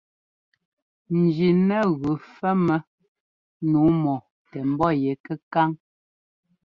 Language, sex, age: Ngomba, female, 30-39